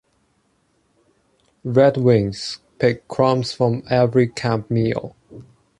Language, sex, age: English, male, 19-29